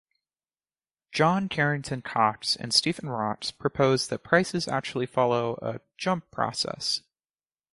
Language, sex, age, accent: English, male, 19-29, United States English